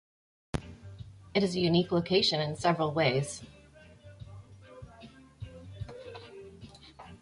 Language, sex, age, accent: English, female, 40-49, United States English